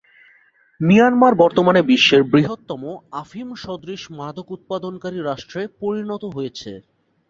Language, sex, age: Bengali, male, 30-39